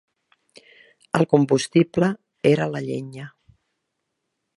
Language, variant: Catalan, Central